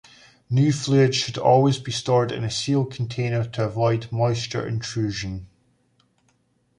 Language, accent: English, Scottish English